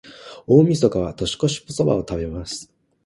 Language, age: Japanese, 19-29